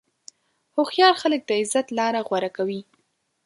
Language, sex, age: Pashto, female, 19-29